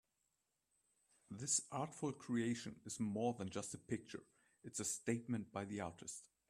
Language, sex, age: English, male, 50-59